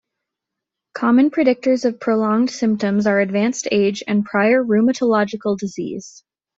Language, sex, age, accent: English, female, 19-29, United States English